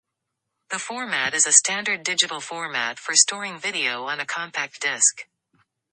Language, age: English, under 19